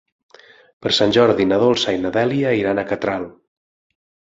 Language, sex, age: Catalan, male, 40-49